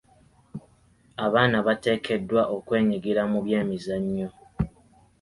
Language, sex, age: Ganda, male, 19-29